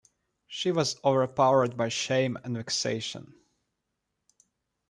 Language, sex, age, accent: English, male, 30-39, United States English